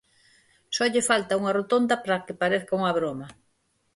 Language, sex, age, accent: Galician, female, 50-59, Normativo (estándar)